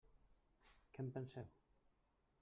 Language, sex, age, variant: Catalan, male, 50-59, Central